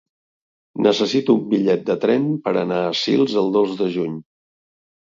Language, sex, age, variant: Catalan, male, 50-59, Central